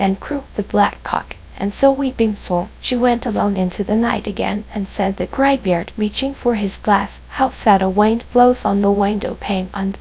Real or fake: fake